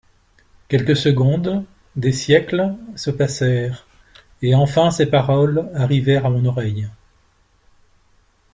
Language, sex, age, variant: French, male, 60-69, Français de métropole